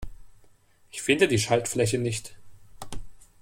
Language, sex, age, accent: German, male, 19-29, Deutschland Deutsch